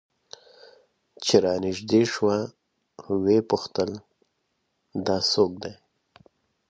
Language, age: Pashto, 19-29